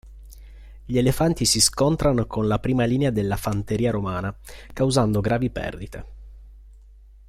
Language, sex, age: Italian, male, 30-39